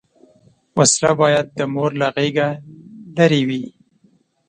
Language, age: Pashto, 30-39